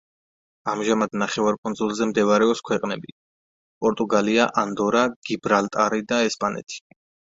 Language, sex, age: Georgian, male, 30-39